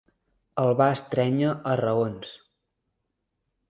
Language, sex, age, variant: Catalan, male, 19-29, Central